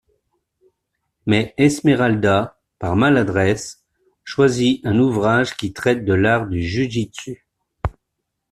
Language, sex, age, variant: French, male, 50-59, Français de métropole